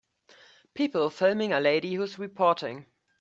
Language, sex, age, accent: English, male, 19-29, United States English